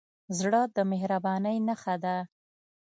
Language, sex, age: Pashto, female, 30-39